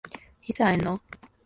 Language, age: Japanese, 19-29